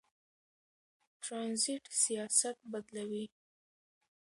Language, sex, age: Pashto, female, under 19